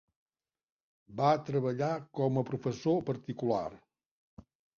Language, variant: Catalan, Central